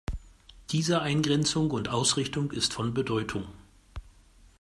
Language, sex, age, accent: German, male, 40-49, Deutschland Deutsch